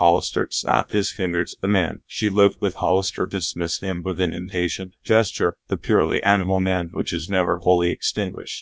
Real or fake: fake